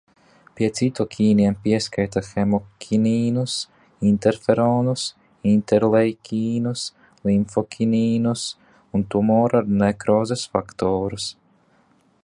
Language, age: Latvian, 19-29